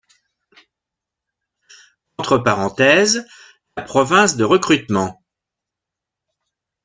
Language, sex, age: French, male, 60-69